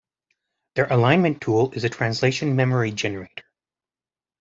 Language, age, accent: English, 30-39, Canadian English